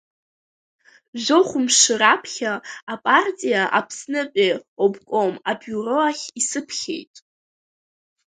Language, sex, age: Abkhazian, female, under 19